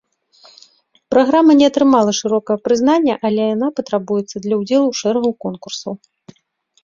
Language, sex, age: Belarusian, female, 40-49